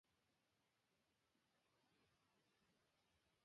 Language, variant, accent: Welsh, South-Eastern Welsh, Y Deyrnas Unedig Cymraeg